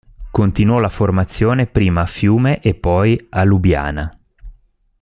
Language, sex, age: Italian, male, 40-49